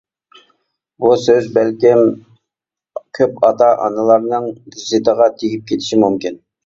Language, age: Uyghur, 30-39